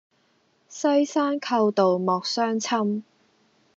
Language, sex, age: Cantonese, female, 19-29